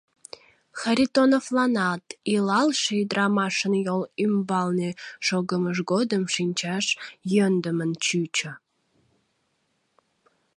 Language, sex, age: Mari, female, 19-29